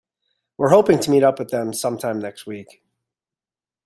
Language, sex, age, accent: English, male, 30-39, United States English